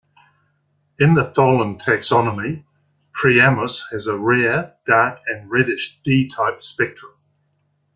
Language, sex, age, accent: English, male, 60-69, New Zealand English